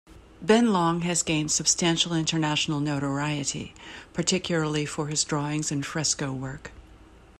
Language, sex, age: English, female, 50-59